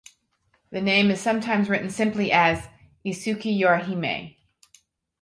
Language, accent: English, United States English